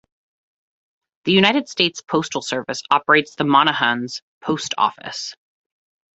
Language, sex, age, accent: English, female, 30-39, United States English